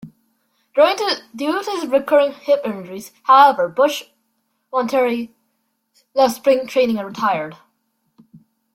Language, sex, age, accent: English, female, under 19, Hong Kong English